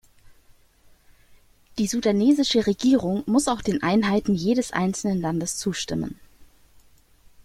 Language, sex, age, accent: German, female, 30-39, Deutschland Deutsch